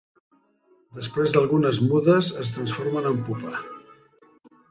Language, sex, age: Catalan, male, 70-79